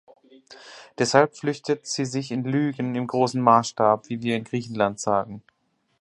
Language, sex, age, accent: German, male, 30-39, Deutschland Deutsch